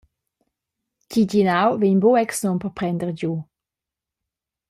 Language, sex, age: Romansh, female, 19-29